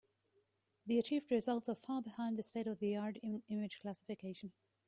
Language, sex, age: English, female, 30-39